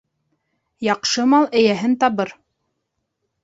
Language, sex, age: Bashkir, female, 19-29